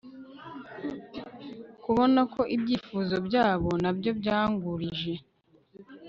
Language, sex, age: Kinyarwanda, female, 19-29